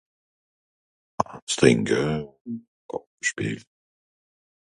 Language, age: Swiss German, 70-79